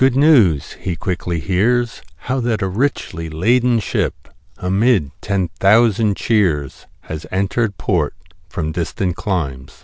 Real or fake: real